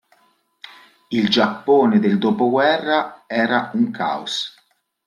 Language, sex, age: Italian, male, 40-49